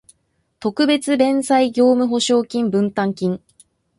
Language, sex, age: Japanese, female, 19-29